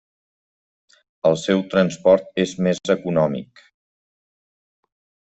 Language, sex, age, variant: Catalan, male, 40-49, Central